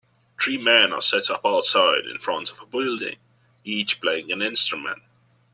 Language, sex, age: English, male, 19-29